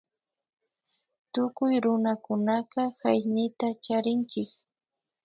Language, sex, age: Imbabura Highland Quichua, female, 19-29